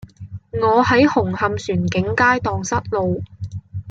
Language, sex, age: Cantonese, female, 19-29